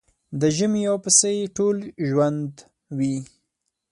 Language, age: Pashto, 19-29